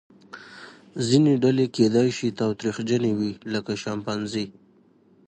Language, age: Pashto, 19-29